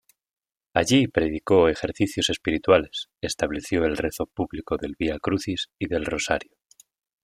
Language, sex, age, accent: Spanish, male, 19-29, España: Centro-Sur peninsular (Madrid, Toledo, Castilla-La Mancha)